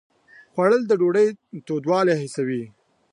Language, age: Pashto, 19-29